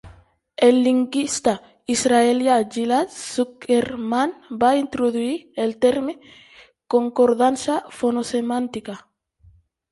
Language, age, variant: Catalan, under 19, Central